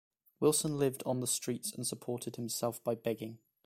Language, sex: English, male